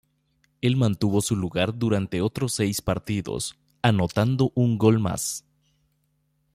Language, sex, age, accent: Spanish, male, 30-39, Rioplatense: Argentina, Uruguay, este de Bolivia, Paraguay